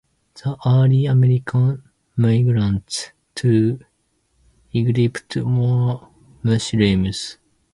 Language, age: English, 19-29